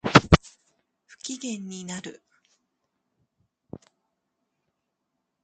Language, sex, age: Japanese, female, 30-39